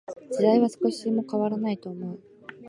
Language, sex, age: Japanese, female, 19-29